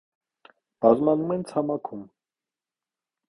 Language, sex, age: Armenian, male, 19-29